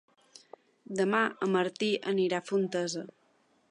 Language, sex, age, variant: Catalan, female, 30-39, Balear